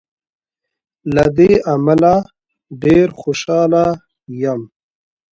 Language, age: Pashto, 19-29